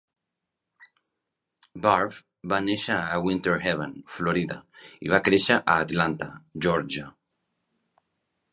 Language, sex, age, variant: Catalan, male, 40-49, Central